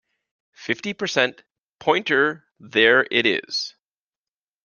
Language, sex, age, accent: English, male, 40-49, United States English